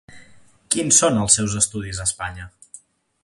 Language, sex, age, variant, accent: Catalan, male, 30-39, Central, central